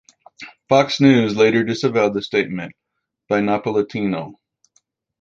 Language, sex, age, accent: English, male, 50-59, United States English